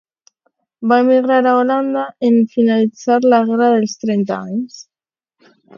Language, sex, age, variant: Catalan, female, under 19, Alacantí